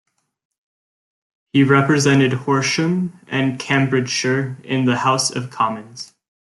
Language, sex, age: English, male, 19-29